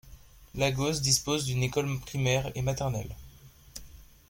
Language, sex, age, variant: French, male, under 19, Français de métropole